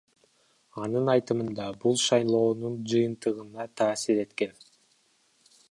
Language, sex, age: Kyrgyz, male, 19-29